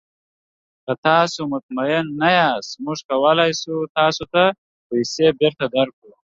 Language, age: Pashto, 19-29